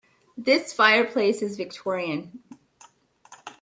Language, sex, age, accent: English, female, 40-49, United States English